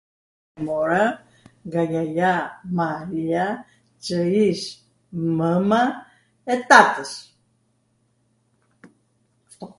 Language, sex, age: Arvanitika Albanian, female, 80-89